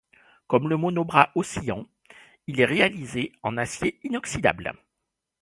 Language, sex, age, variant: French, male, 40-49, Français de métropole